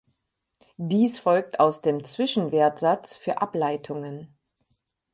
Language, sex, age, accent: German, female, 50-59, Deutschland Deutsch